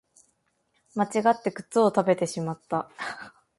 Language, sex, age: Japanese, female, 19-29